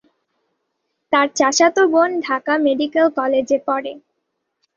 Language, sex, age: Bengali, female, under 19